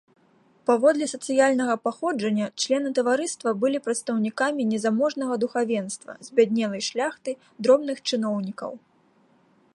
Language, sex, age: Belarusian, female, 19-29